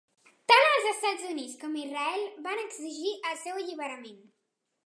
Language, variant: Catalan, Central